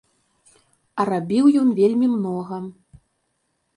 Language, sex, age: Belarusian, female, 40-49